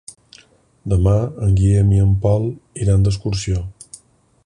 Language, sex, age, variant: Catalan, male, 50-59, Balear